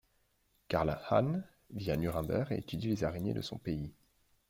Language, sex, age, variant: French, male, 30-39, Français de métropole